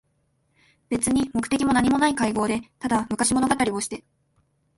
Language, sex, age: Japanese, female, 19-29